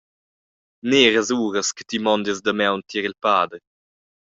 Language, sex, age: Romansh, male, under 19